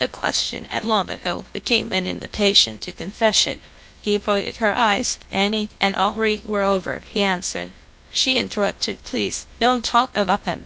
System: TTS, GlowTTS